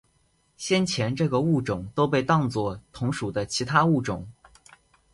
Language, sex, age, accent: Chinese, male, under 19, 出生地：上海市